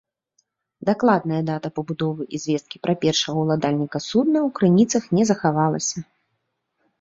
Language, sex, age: Belarusian, female, 30-39